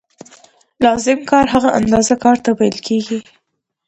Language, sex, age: Pashto, female, under 19